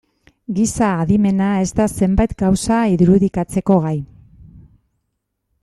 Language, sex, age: Basque, female, 50-59